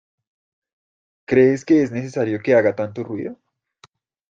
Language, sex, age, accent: Spanish, male, under 19, Andino-Pacífico: Colombia, Perú, Ecuador, oeste de Bolivia y Venezuela andina